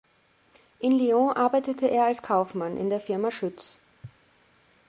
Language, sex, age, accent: German, female, 30-39, Österreichisches Deutsch